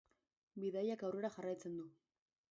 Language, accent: Basque, Erdialdekoa edo Nafarra (Gipuzkoa, Nafarroa)